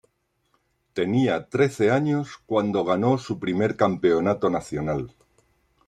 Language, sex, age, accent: Spanish, male, 60-69, España: Centro-Sur peninsular (Madrid, Toledo, Castilla-La Mancha)